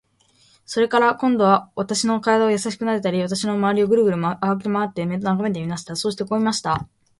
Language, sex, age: Japanese, female, under 19